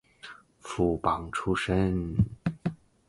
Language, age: Chinese, 19-29